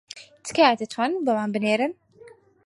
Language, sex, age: Central Kurdish, female, 19-29